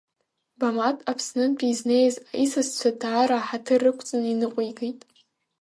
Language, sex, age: Abkhazian, female, under 19